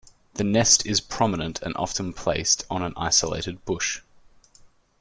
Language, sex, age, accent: English, male, 19-29, Australian English